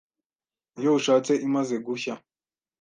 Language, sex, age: Kinyarwanda, male, 19-29